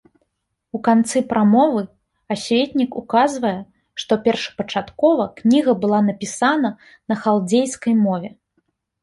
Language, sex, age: Belarusian, female, 30-39